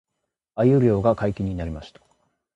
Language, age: Japanese, 30-39